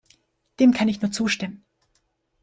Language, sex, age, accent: German, female, under 19, Deutschland Deutsch